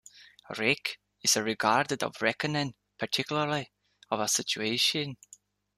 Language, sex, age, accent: English, male, 19-29, Irish English